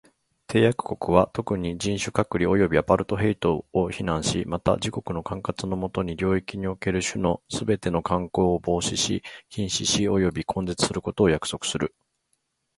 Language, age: Japanese, 40-49